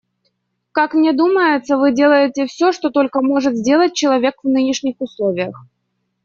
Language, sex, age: Russian, female, 19-29